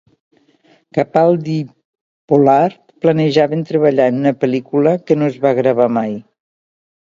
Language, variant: Catalan, Nord-Occidental